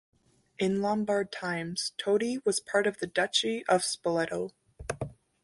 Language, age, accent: English, under 19, United States English